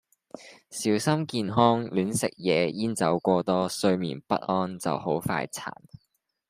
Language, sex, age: Cantonese, male, 19-29